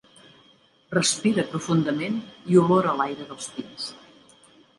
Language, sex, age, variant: Catalan, female, 60-69, Central